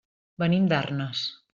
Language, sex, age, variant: Catalan, female, 40-49, Central